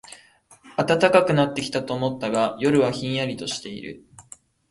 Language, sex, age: Japanese, male, 19-29